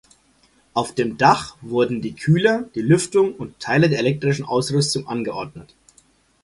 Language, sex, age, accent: German, male, 40-49, Deutschland Deutsch